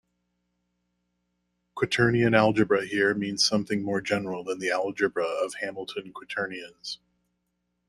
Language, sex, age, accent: English, male, 30-39, United States English